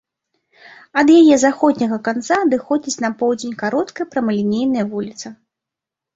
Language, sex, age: Belarusian, female, 30-39